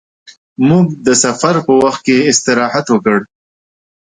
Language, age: Pashto, 30-39